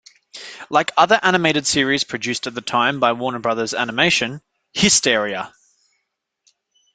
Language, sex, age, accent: English, male, 19-29, Australian English